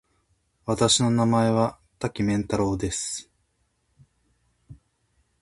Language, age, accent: Japanese, 19-29, 標準語